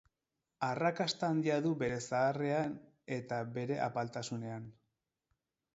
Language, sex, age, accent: Basque, male, 40-49, Erdialdekoa edo Nafarra (Gipuzkoa, Nafarroa)